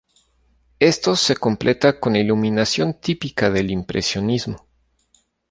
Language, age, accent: Spanish, 30-39, México